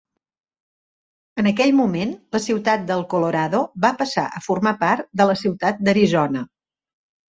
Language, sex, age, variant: Catalan, female, 50-59, Central